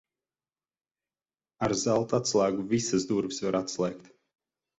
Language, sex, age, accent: Latvian, male, 30-39, Riga; Dzimtā valoda; nav